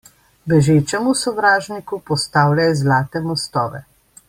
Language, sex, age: Slovenian, female, 50-59